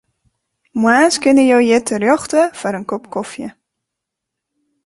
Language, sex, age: Western Frisian, female, 30-39